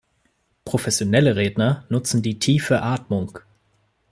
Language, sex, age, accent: German, male, 19-29, Deutschland Deutsch